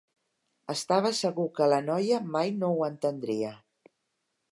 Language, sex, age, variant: Catalan, female, 60-69, Central